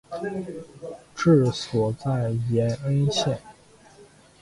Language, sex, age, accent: Chinese, male, 30-39, 出生地：吉林省